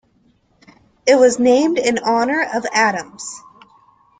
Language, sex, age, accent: English, female, 19-29, United States English